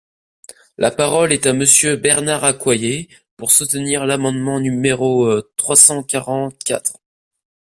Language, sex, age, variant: French, male, under 19, Français de métropole